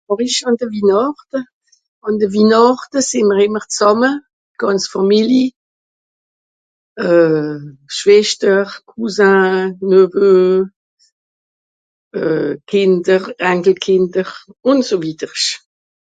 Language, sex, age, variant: Swiss German, female, 60-69, Nordniederàlemmànisch (Rishoffe, Zàwere, Bùsswìller, Hawenau, Brüemt, Stroossbùri, Molse, Dàmbàch, Schlettstàtt, Pfàlzbùri usw.)